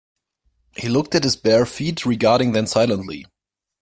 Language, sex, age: English, male, 19-29